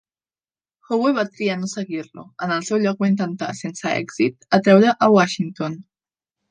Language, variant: Catalan, Central